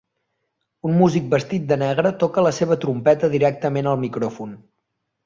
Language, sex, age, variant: Catalan, male, 19-29, Central